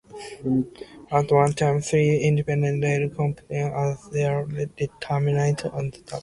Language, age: English, 19-29